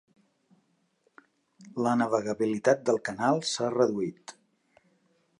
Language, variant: Catalan, Central